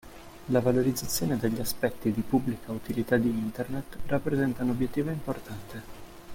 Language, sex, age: Italian, male, 19-29